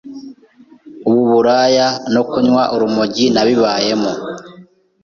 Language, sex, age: Kinyarwanda, male, 19-29